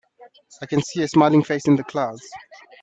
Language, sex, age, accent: English, male, 30-39, Southern African (South Africa, Zimbabwe, Namibia)